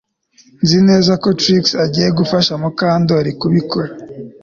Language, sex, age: Kinyarwanda, male, 19-29